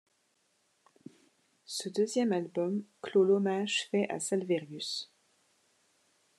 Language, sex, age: French, female, 30-39